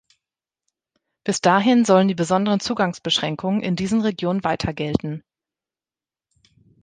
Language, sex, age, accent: German, female, 30-39, Deutschland Deutsch